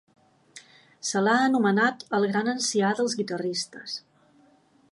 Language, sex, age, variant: Catalan, female, 40-49, Balear